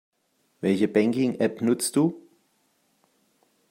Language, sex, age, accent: German, male, 50-59, Deutschland Deutsch